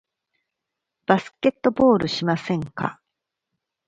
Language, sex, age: Japanese, female, 50-59